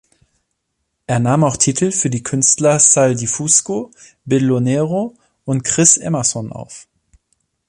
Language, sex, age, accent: German, male, 30-39, Deutschland Deutsch